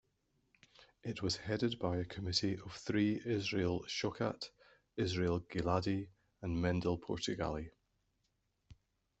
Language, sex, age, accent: English, male, 40-49, Scottish English